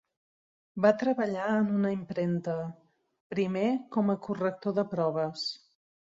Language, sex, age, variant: Catalan, female, 50-59, Central